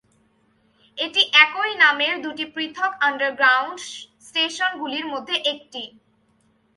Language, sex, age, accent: Bengali, female, 19-29, Bangla